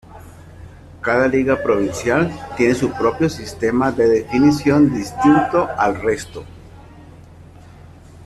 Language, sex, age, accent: Spanish, male, 40-49, Andino-Pacífico: Colombia, Perú, Ecuador, oeste de Bolivia y Venezuela andina